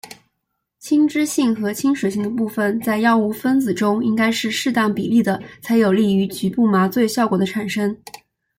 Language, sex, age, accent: Chinese, female, 19-29, 出生地：四川省